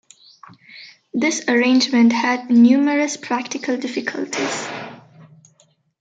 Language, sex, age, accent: English, female, under 19, India and South Asia (India, Pakistan, Sri Lanka)